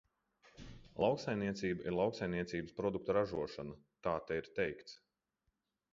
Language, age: Latvian, 30-39